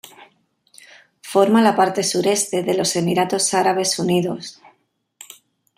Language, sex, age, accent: Spanish, female, 40-49, España: Centro-Sur peninsular (Madrid, Toledo, Castilla-La Mancha)